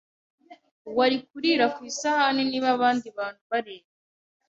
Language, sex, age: Kinyarwanda, female, 19-29